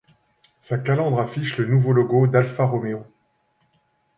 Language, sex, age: French, male, 50-59